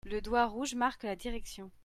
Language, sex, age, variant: French, female, 30-39, Français de métropole